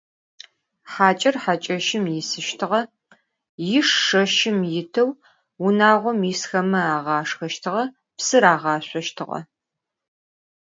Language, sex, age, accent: Adyghe, female, 40-49, Кıэмгуй (Çemguy)